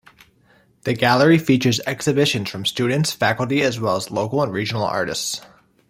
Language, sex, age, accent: English, male, 30-39, United States English